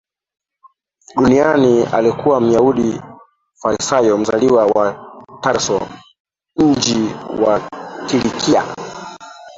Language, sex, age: Swahili, male, 30-39